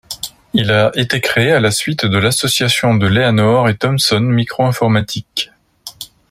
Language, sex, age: French, male, 30-39